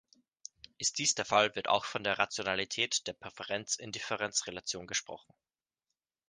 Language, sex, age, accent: German, male, 19-29, Österreichisches Deutsch